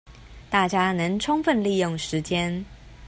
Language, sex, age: Chinese, female, 30-39